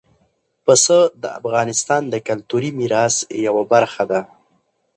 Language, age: Pashto, 19-29